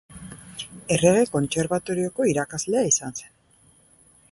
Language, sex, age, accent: Basque, female, 30-39, Mendebalekoa (Araba, Bizkaia, Gipuzkoako mendebaleko herri batzuk)